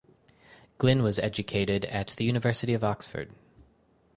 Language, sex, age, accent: English, male, 30-39, United States English